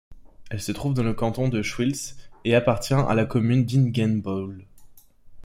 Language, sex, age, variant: French, male, 19-29, Français de métropole